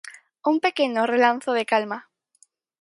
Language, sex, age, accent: Galician, female, under 19, Normativo (estándar)